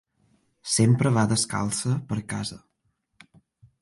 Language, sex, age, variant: Catalan, male, 19-29, Balear